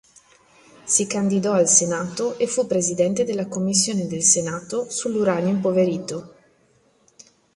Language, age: Italian, 40-49